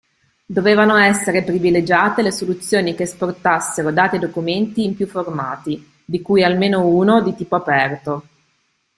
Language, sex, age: Italian, female, 30-39